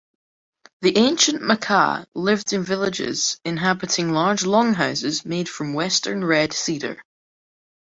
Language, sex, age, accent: English, male, under 19, Scottish English